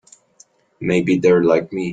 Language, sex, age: English, male, 19-29